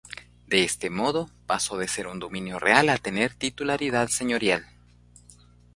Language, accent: Spanish, América central